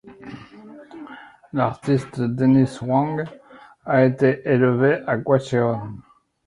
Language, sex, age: French, male, 60-69